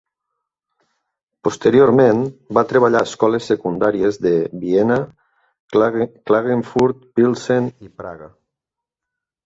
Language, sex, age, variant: Catalan, male, 40-49, Nord-Occidental